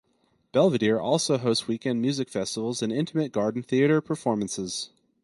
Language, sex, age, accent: English, male, 30-39, United States English